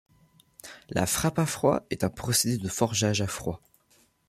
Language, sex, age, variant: French, male, under 19, Français de métropole